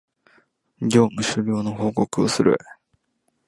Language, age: Japanese, 19-29